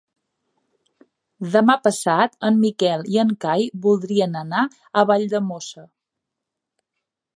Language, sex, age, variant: Catalan, female, 40-49, Central